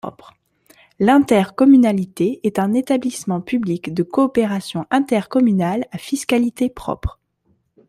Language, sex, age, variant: French, female, 19-29, Français de métropole